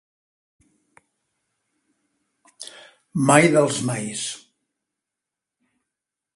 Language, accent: Catalan, Barceloní